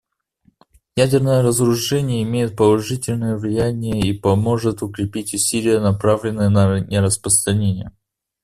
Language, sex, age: Russian, male, under 19